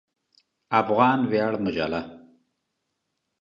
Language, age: Pashto, 50-59